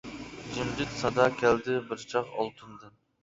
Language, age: Uyghur, 19-29